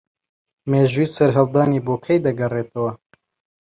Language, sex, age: Central Kurdish, male, 19-29